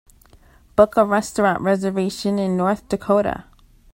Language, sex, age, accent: English, female, 19-29, United States English